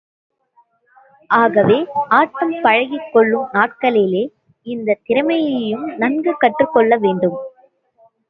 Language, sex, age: Tamil, female, 19-29